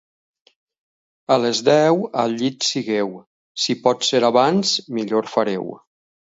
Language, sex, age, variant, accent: Catalan, male, 60-69, Valencià central, valencià